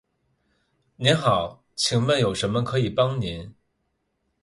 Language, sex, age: Chinese, male, 19-29